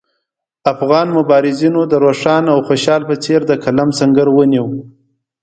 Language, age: Pashto, 19-29